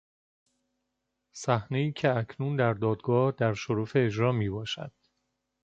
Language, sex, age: Persian, male, 30-39